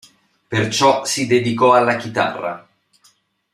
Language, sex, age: Italian, male, 30-39